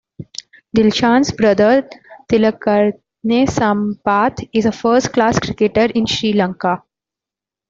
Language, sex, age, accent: English, female, 19-29, India and South Asia (India, Pakistan, Sri Lanka)